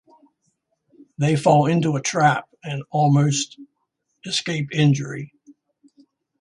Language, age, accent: English, 60-69, United States English